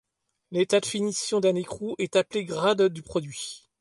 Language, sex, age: French, male, 40-49